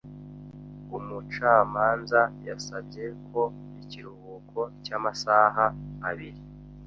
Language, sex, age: Kinyarwanda, male, 19-29